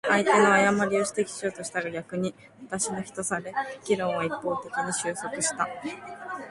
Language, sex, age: Japanese, female, under 19